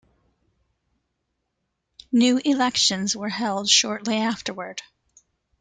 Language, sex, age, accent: English, female, 50-59, United States English